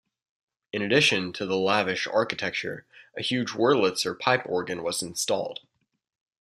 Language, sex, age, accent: English, male, under 19, United States English